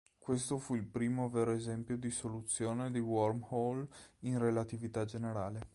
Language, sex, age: Italian, male, 30-39